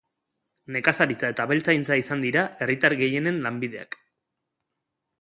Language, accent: Basque, Erdialdekoa edo Nafarra (Gipuzkoa, Nafarroa)